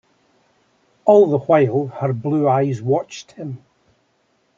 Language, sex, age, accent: English, male, 70-79, Scottish English